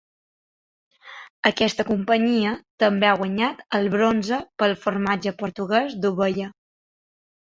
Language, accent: Catalan, mallorquí